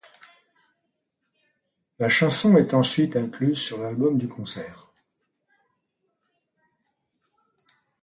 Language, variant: French, Français de métropole